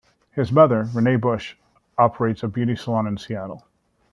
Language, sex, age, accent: English, male, 40-49, United States English